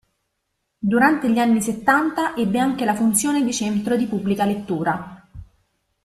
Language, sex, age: Italian, female, 30-39